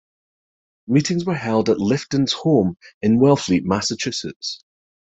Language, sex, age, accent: English, male, 40-49, Scottish English